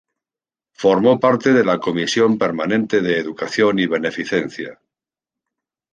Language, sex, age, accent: Spanish, male, 50-59, España: Centro-Sur peninsular (Madrid, Toledo, Castilla-La Mancha)